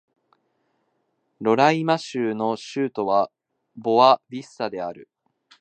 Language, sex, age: Japanese, male, 19-29